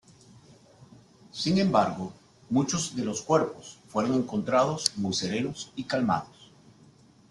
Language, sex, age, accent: Spanish, male, 50-59, Caribe: Cuba, Venezuela, Puerto Rico, República Dominicana, Panamá, Colombia caribeña, México caribeño, Costa del golfo de México